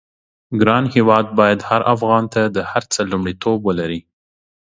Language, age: Pashto, 30-39